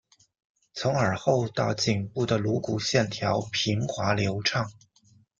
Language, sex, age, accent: Chinese, male, 40-49, 出生地：上海市